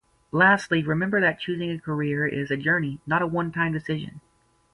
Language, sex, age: English, female, 19-29